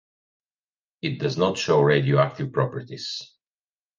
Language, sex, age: English, male, 50-59